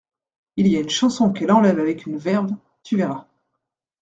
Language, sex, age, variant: French, female, 40-49, Français de métropole